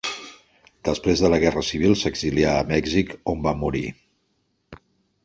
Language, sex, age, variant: Catalan, male, 40-49, Central